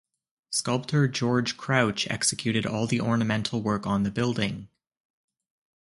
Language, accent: English, Canadian English